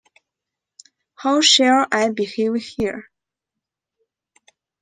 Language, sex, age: English, female, 19-29